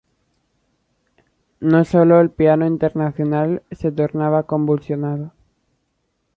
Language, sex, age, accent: Spanish, male, under 19, España: Norte peninsular (Asturias, Castilla y León, Cantabria, País Vasco, Navarra, Aragón, La Rioja, Guadalajara, Cuenca)